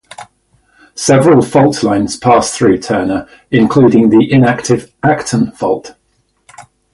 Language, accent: English, England English